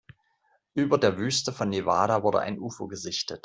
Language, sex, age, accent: German, male, 40-49, Deutschland Deutsch